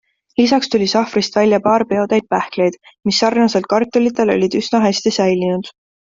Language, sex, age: Estonian, female, 19-29